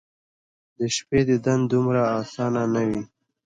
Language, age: Pashto, under 19